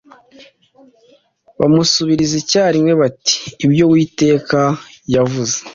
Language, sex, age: Kinyarwanda, male, 19-29